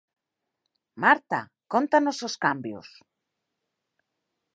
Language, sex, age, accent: Galician, female, 40-49, Atlántico (seseo e gheada)